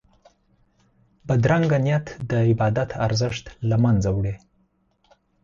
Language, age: Pashto, 30-39